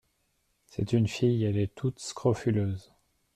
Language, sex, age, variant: French, male, 30-39, Français de métropole